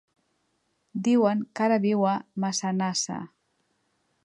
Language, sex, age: Catalan, female, 40-49